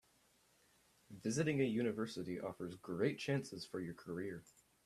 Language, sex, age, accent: English, male, under 19, United States English